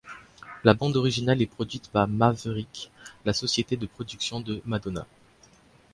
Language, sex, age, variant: French, male, under 19, Français de métropole